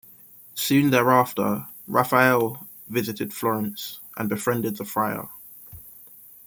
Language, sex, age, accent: English, male, 30-39, England English